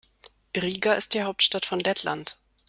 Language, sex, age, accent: German, female, 30-39, Deutschland Deutsch